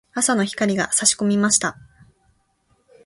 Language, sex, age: Japanese, female, 19-29